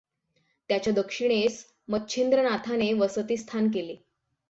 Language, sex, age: Marathi, female, 19-29